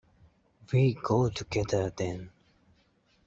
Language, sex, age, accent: English, male, 19-29, England English